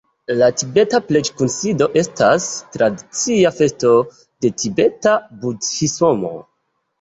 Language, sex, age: Esperanto, male, 19-29